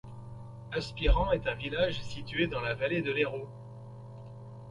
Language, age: French, 60-69